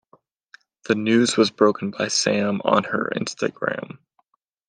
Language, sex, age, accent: English, male, 19-29, United States English